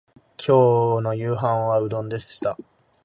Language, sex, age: Japanese, male, 19-29